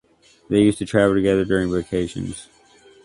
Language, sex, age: English, male, 30-39